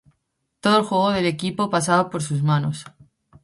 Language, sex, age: Spanish, female, 19-29